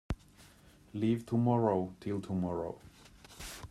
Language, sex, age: English, male, 40-49